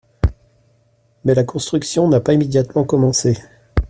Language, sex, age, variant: French, male, 30-39, Français de métropole